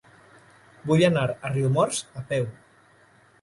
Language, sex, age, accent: Catalan, male, 30-39, valencià